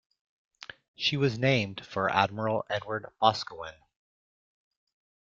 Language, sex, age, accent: English, male, 50-59, United States English